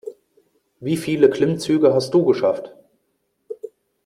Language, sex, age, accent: German, male, 30-39, Deutschland Deutsch